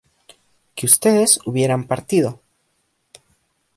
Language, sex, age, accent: Spanish, male, under 19, Andino-Pacífico: Colombia, Perú, Ecuador, oeste de Bolivia y Venezuela andina